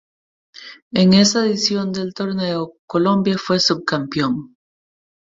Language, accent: Spanish, América central